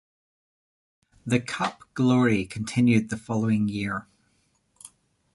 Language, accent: English, New Zealand English